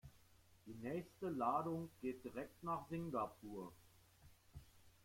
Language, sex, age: German, male, 50-59